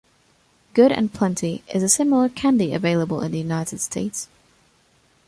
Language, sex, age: English, female, under 19